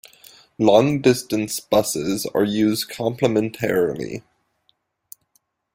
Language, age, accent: English, 19-29, United States English